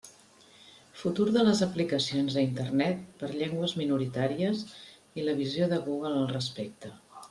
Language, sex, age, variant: Catalan, female, 50-59, Central